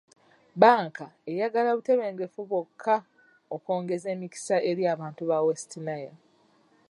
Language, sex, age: Ganda, female, 19-29